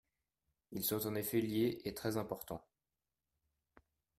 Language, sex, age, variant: French, male, 19-29, Français de métropole